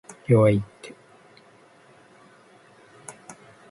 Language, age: Japanese, 50-59